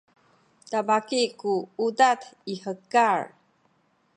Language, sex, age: Sakizaya, female, 50-59